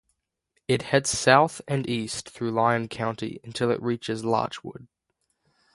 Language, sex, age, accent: English, male, under 19, Australian English; Canadian English